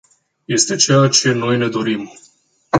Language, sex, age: Romanian, male, 19-29